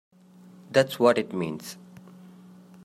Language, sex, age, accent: English, male, 30-39, India and South Asia (India, Pakistan, Sri Lanka)